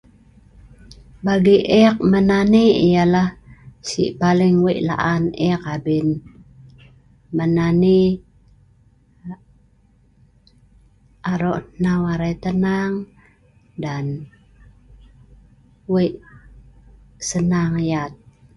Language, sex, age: Sa'ban, female, 50-59